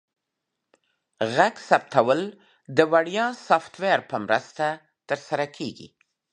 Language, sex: Pashto, female